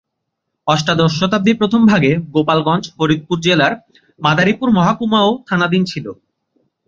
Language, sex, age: Bengali, male, 19-29